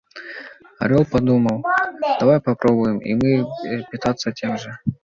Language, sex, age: Russian, male, 19-29